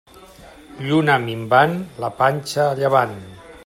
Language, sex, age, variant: Catalan, male, 50-59, Central